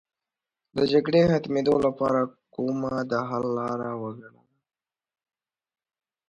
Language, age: Pashto, under 19